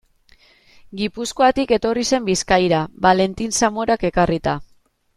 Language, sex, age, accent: Basque, female, 19-29, Mendebalekoa (Araba, Bizkaia, Gipuzkoako mendebaleko herri batzuk)